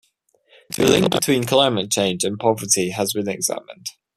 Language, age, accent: English, 19-29, England English